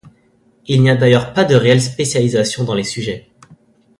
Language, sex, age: French, male, under 19